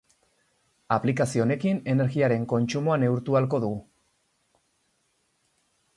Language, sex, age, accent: Basque, male, 19-29, Erdialdekoa edo Nafarra (Gipuzkoa, Nafarroa)